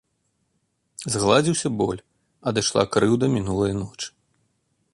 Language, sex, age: Belarusian, male, 30-39